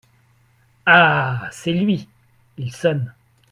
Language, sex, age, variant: French, male, 40-49, Français de métropole